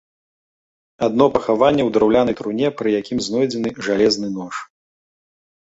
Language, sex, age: Belarusian, male, 40-49